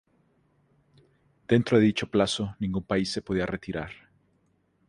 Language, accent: Spanish, México